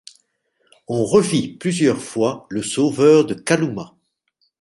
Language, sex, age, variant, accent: French, male, 60-69, Français d'Europe, Français de Belgique